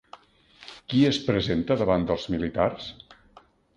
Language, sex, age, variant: Catalan, male, 60-69, Central